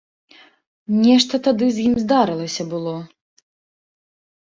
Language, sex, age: Belarusian, female, 30-39